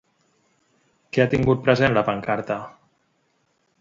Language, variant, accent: Catalan, Central, central